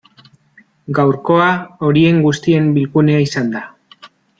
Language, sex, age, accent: Basque, male, 30-39, Mendebalekoa (Araba, Bizkaia, Gipuzkoako mendebaleko herri batzuk)